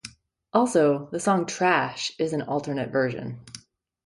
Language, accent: English, Canadian English